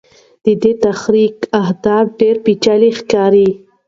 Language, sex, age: Pashto, female, 19-29